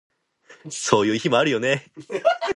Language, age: Japanese, under 19